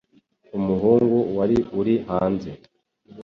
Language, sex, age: Kinyarwanda, male, 19-29